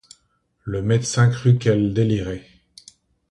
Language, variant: French, Français d'Europe